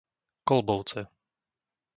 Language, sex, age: Slovak, male, 30-39